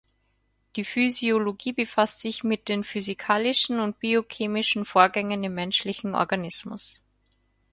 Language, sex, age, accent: German, female, 30-39, Österreichisches Deutsch